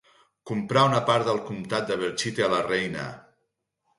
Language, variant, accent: Catalan, Central, central